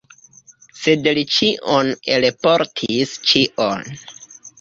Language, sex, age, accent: Esperanto, male, 19-29, Internacia